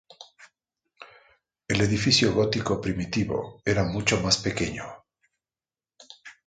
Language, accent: Spanish, Andino-Pacífico: Colombia, Perú, Ecuador, oeste de Bolivia y Venezuela andina